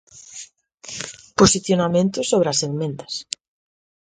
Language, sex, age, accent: Galician, female, 30-39, Central (gheada); Normativo (estándar)